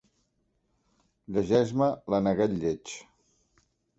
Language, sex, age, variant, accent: Catalan, male, 40-49, Central, gironí